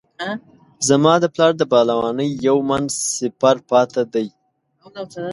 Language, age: Pashto, 19-29